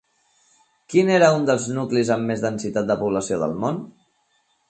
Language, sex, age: Catalan, male, 30-39